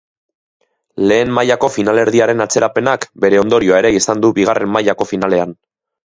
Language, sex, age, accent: Basque, male, 30-39, Mendebalekoa (Araba, Bizkaia, Gipuzkoako mendebaleko herri batzuk)